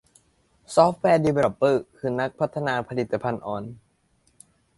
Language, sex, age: Thai, male, under 19